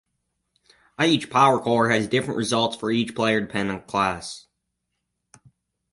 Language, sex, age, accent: English, male, under 19, United States English